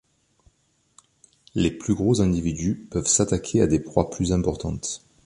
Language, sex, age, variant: French, male, 40-49, Français de métropole